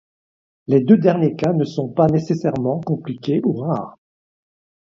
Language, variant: French, Français de métropole